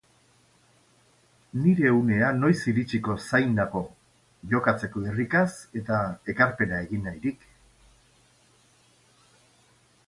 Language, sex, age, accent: Basque, male, 60-69, Erdialdekoa edo Nafarra (Gipuzkoa, Nafarroa)